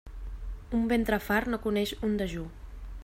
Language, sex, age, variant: Catalan, female, 19-29, Central